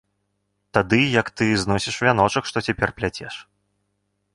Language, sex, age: Belarusian, male, 19-29